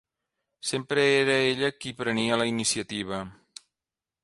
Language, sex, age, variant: Catalan, male, 40-49, Central